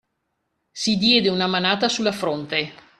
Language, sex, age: Italian, female, 50-59